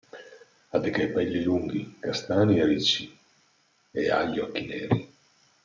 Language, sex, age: Italian, male, 50-59